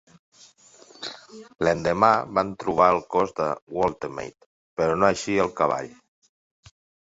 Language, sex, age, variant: Catalan, male, 50-59, Central